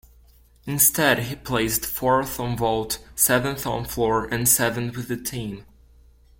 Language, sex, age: English, male, under 19